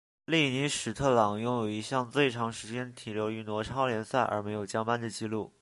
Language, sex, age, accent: Chinese, male, under 19, 出生地：河北省